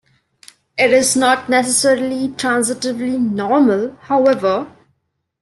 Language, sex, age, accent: English, female, 19-29, India and South Asia (India, Pakistan, Sri Lanka)